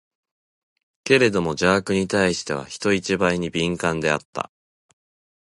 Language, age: Japanese, 19-29